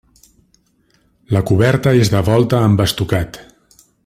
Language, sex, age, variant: Catalan, male, 40-49, Central